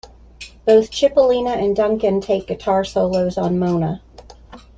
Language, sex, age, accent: English, female, 40-49, United States English